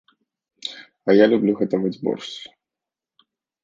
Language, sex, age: Belarusian, male, 19-29